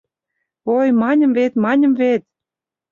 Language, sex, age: Mari, female, 30-39